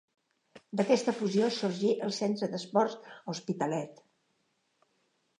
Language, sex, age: Catalan, female, 50-59